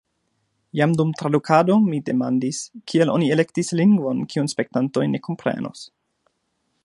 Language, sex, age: Esperanto, male, 30-39